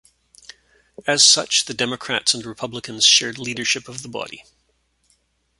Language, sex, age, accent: English, male, 50-59, Canadian English